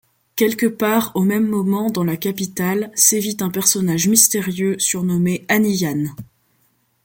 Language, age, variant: French, 19-29, Français de métropole